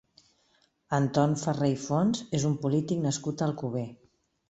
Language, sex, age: Catalan, female, 50-59